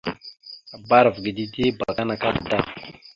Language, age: Mada (Cameroon), 19-29